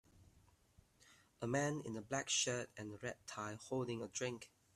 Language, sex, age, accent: English, male, 19-29, Malaysian English